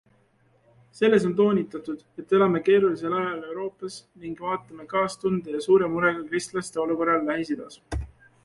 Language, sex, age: Estonian, male, 19-29